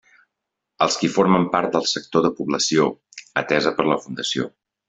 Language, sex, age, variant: Catalan, male, 40-49, Central